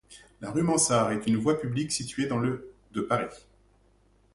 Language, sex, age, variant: French, male, 40-49, Français de métropole